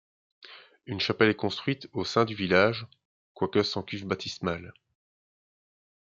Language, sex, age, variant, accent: French, male, 30-39, Français d'Europe, Français de Belgique